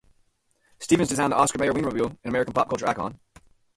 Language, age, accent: English, 30-39, United States English